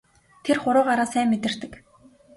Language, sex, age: Mongolian, female, 19-29